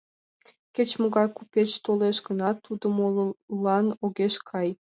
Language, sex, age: Mari, female, 19-29